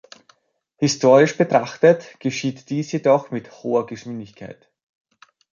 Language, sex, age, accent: German, male, 30-39, Österreichisches Deutsch